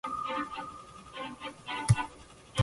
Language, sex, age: English, male, 19-29